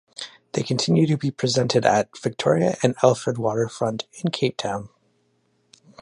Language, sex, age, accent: English, male, 30-39, Canadian English